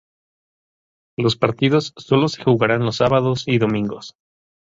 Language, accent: Spanish, México